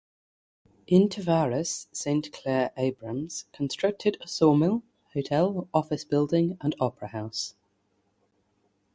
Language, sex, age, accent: English, female, 30-39, England English; yorkshire